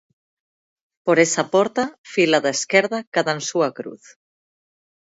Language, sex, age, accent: Galician, female, 30-39, Atlántico (seseo e gheada)